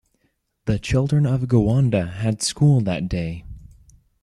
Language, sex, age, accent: English, male, 19-29, United States English